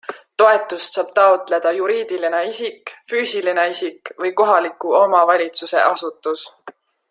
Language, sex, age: Estonian, female, 19-29